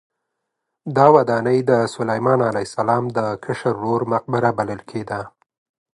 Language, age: Pashto, 30-39